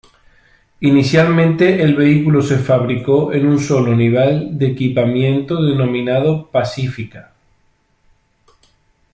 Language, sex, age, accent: Spanish, male, 19-29, España: Sur peninsular (Andalucia, Extremadura, Murcia)